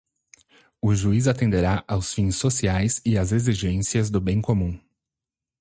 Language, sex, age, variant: Portuguese, male, 30-39, Portuguese (Brasil)